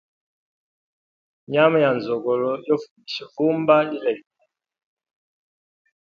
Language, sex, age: Hemba, male, 40-49